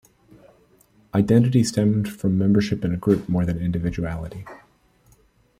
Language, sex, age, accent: English, male, 19-29, United States English